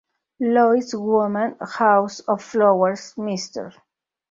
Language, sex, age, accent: Spanish, female, 50-59, México